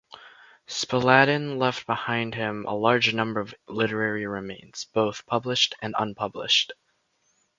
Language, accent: English, United States English